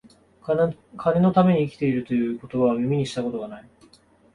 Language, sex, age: Japanese, male, 19-29